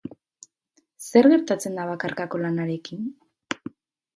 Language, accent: Basque, Erdialdekoa edo Nafarra (Gipuzkoa, Nafarroa)